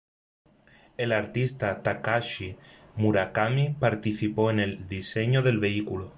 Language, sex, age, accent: Spanish, male, 19-29, España: Sur peninsular (Andalucia, Extremadura, Murcia)